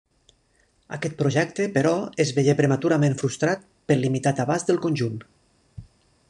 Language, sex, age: Catalan, male, 40-49